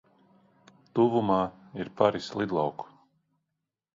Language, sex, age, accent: Latvian, male, 40-49, Krievu